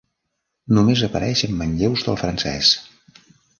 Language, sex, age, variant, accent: Catalan, male, 70-79, Central, central